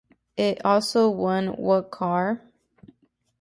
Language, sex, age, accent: English, female, 19-29, United States English